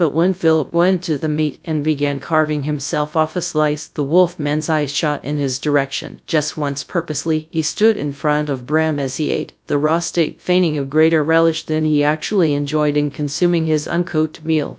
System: TTS, GradTTS